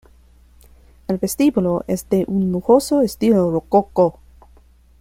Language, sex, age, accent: Spanish, female, 19-29, España: Centro-Sur peninsular (Madrid, Toledo, Castilla-La Mancha)